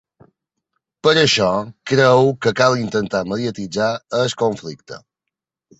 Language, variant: Catalan, Balear